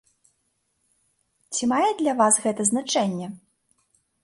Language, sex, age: Belarusian, female, 19-29